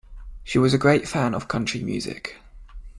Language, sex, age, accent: English, male, 19-29, England English